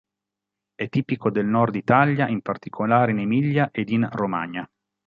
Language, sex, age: Italian, male, 50-59